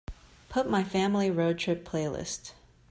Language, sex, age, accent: English, female, 30-39, United States English